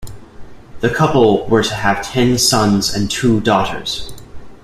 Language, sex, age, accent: English, male, 19-29, United States English